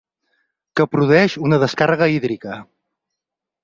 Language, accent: Catalan, nord-oriental